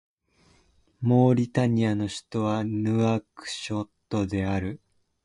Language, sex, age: Japanese, male, 19-29